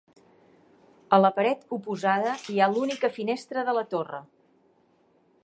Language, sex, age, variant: Catalan, female, 50-59, Central